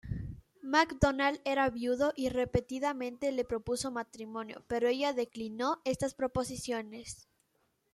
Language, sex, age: Spanish, female, 19-29